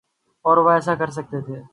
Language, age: Urdu, 19-29